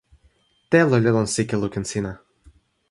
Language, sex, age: Toki Pona, male, 19-29